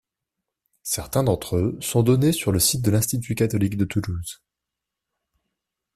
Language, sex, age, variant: French, male, 19-29, Français de métropole